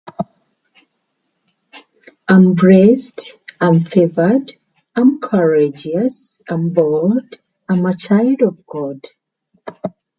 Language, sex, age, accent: English, female, 30-39, United States English